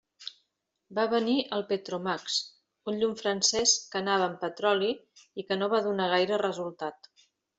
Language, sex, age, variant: Catalan, female, 50-59, Central